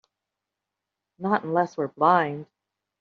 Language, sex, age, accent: English, female, 60-69, United States English